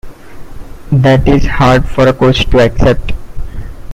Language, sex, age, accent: English, male, 19-29, India and South Asia (India, Pakistan, Sri Lanka)